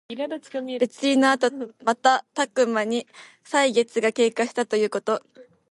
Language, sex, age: Japanese, female, 19-29